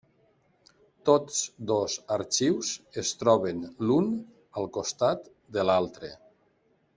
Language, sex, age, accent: Catalan, male, 50-59, valencià